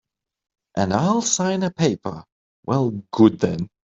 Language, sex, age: English, male, 30-39